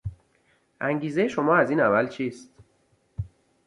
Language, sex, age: Persian, male, 30-39